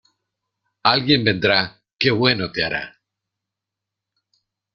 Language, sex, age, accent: Spanish, male, 50-59, Rioplatense: Argentina, Uruguay, este de Bolivia, Paraguay